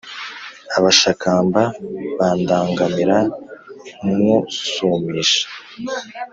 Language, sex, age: Kinyarwanda, male, 19-29